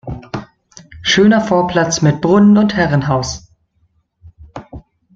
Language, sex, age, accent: German, male, under 19, Deutschland Deutsch